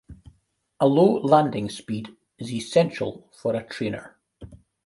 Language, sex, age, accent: English, male, 40-49, Scottish English